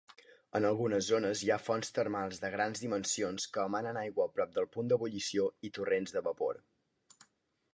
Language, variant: Catalan, Central